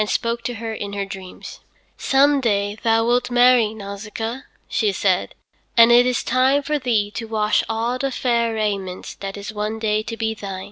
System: none